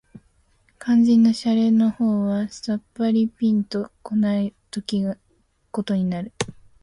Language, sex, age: Japanese, female, under 19